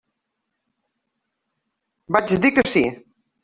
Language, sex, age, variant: Catalan, female, 40-49, Central